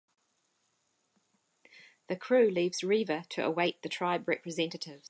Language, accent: English, New Zealand English